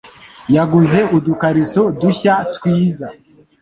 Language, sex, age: Kinyarwanda, male, 19-29